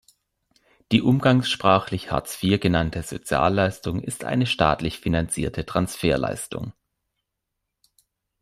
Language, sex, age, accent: German, male, 19-29, Deutschland Deutsch